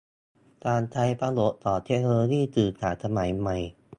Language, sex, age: Thai, male, 19-29